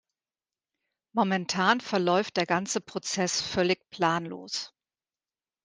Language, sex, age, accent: German, female, 50-59, Deutschland Deutsch